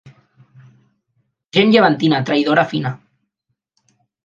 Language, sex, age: Catalan, male, 19-29